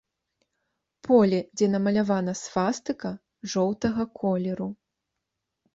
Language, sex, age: Belarusian, female, 19-29